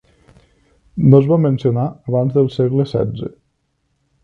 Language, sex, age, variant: Catalan, male, 19-29, Nord-Occidental